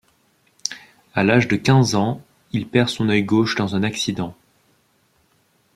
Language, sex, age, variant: French, male, 19-29, Français de métropole